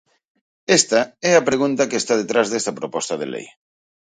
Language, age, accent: Galician, 40-49, Central (gheada)